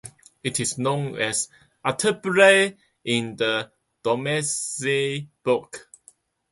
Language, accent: English, Hong Kong English